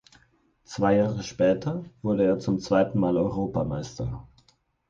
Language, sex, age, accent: German, male, 19-29, Deutschland Deutsch